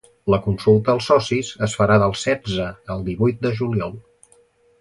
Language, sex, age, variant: Catalan, male, 50-59, Central